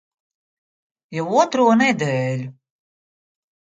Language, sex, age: Latvian, female, 60-69